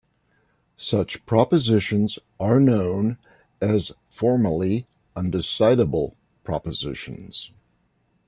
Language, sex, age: English, male, 70-79